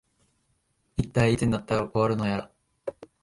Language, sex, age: Japanese, male, 19-29